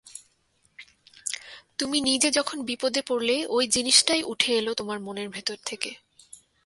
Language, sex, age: Bengali, female, 19-29